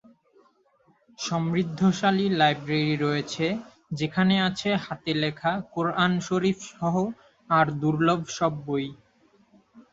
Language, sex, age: Bengali, male, 19-29